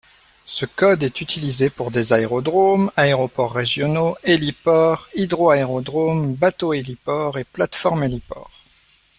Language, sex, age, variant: French, male, 30-39, Français de métropole